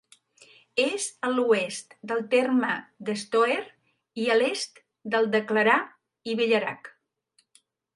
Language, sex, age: Catalan, female, 60-69